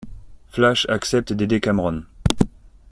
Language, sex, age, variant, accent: French, male, 30-39, Français des départements et régions d'outre-mer, Français de La Réunion